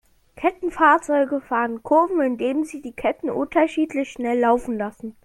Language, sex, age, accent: German, male, under 19, Deutschland Deutsch